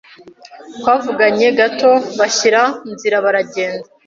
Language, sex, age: Kinyarwanda, female, 19-29